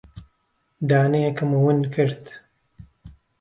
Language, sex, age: Central Kurdish, male, 40-49